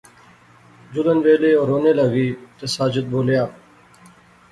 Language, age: Pahari-Potwari, 30-39